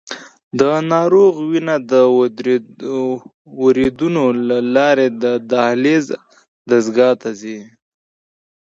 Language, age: Pashto, 19-29